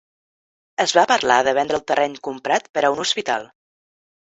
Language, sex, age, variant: Catalan, female, 19-29, Central